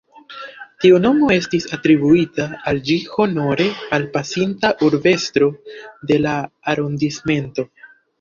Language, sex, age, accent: Esperanto, male, 19-29, Internacia